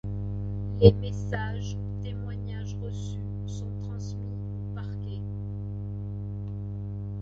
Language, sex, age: French, female, 60-69